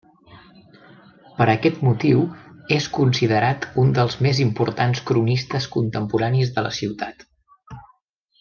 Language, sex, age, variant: Catalan, male, 30-39, Central